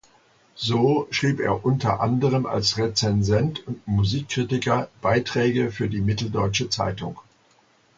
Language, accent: German, Deutschland Deutsch